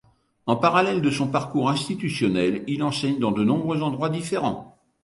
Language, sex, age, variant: French, male, 70-79, Français de métropole